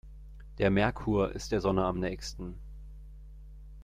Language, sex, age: German, male, 19-29